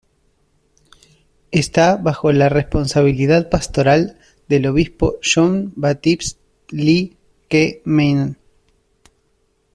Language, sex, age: Spanish, male, 30-39